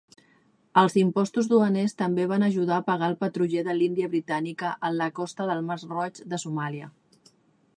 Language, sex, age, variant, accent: Catalan, female, 30-39, Central, central